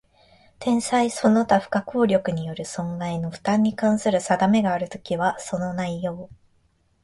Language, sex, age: Japanese, female, 19-29